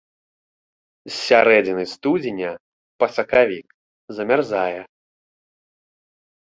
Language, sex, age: Belarusian, male, 19-29